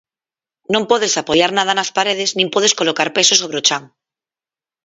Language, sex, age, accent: Galician, female, 30-39, Normativo (estándar)